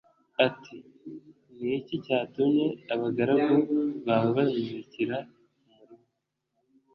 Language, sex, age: Kinyarwanda, male, 19-29